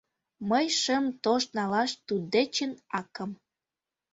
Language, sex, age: Mari, female, under 19